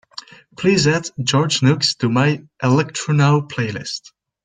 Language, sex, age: English, male, under 19